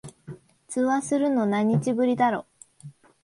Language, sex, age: Japanese, female, 19-29